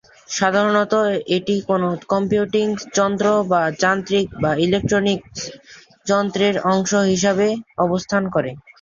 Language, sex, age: Bengali, male, under 19